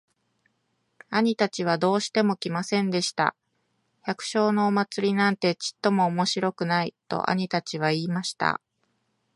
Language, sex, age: Japanese, female, 30-39